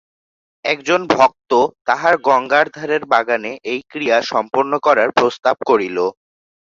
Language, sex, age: Bengali, male, under 19